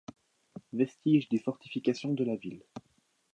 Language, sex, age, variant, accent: French, male, 19-29, Français d'Europe, Français de Suisse